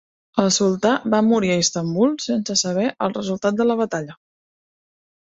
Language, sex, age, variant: Catalan, female, 30-39, Central